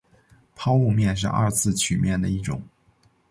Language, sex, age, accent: Chinese, male, under 19, 出生地：黑龙江省